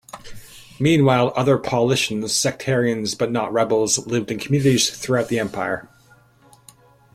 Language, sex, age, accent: English, male, 40-49, Canadian English